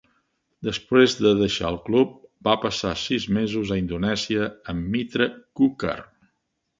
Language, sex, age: Catalan, male, 70-79